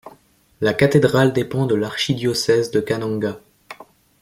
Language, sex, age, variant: French, male, under 19, Français de métropole